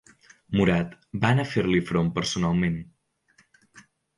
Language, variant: Catalan, Central